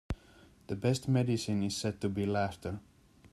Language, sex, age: English, male, 40-49